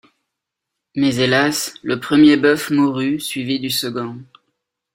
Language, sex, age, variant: French, male, 30-39, Français de métropole